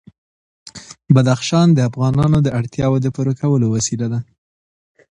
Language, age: Pashto, 19-29